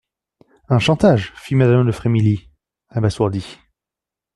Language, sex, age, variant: French, male, 19-29, Français de métropole